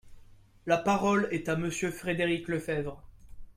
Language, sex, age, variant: French, male, 19-29, Français de métropole